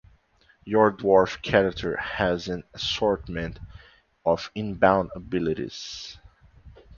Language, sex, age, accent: English, male, 19-29, United States English